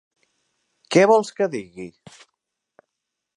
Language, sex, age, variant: Catalan, male, 19-29, Central